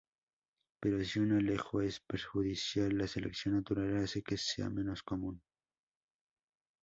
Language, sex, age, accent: Spanish, male, under 19, México